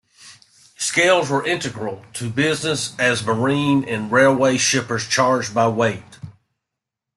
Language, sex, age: English, male, 50-59